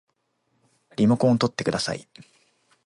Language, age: Japanese, 19-29